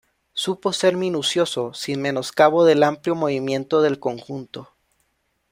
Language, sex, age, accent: Spanish, male, 19-29, México